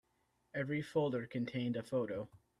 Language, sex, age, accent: English, male, 19-29, United States English